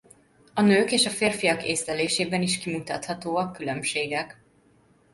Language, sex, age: Hungarian, female, 19-29